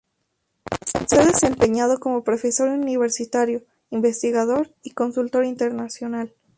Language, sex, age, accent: Spanish, female, 19-29, México